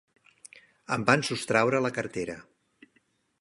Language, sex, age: Catalan, male, 50-59